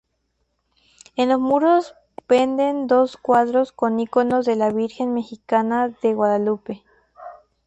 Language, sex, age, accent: Spanish, male, 19-29, México